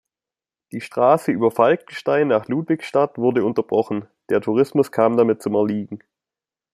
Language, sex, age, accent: German, male, 19-29, Deutschland Deutsch